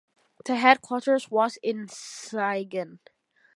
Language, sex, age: English, male, under 19